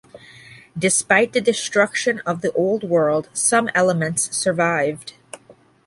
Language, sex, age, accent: English, female, 40-49, United States English